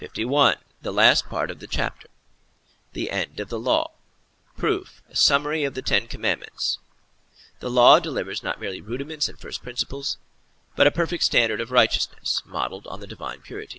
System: none